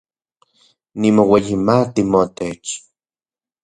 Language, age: Central Puebla Nahuatl, 30-39